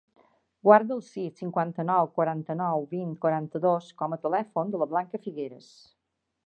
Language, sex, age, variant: Catalan, female, 60-69, Balear